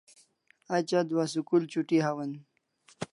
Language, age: Kalasha, 19-29